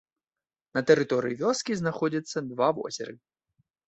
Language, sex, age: Belarusian, male, 30-39